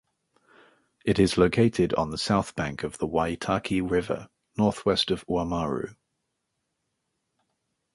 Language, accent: English, England English